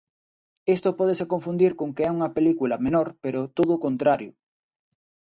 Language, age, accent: Galician, 19-29, Normativo (estándar)